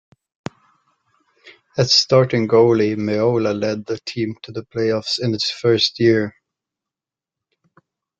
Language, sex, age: English, male, 19-29